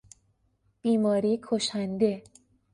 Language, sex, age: Persian, female, 19-29